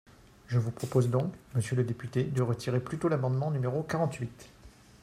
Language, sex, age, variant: French, male, 40-49, Français de métropole